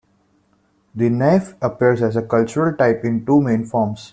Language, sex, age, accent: English, male, 19-29, India and South Asia (India, Pakistan, Sri Lanka)